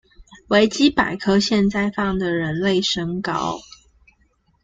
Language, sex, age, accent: Chinese, female, 19-29, 出生地：高雄市